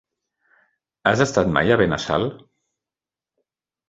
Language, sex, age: Catalan, male, 60-69